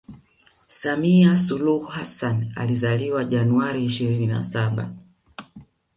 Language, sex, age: Swahili, female, 40-49